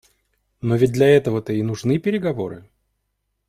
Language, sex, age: Russian, male, 40-49